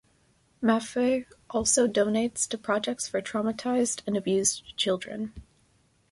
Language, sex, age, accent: English, female, under 19, United States English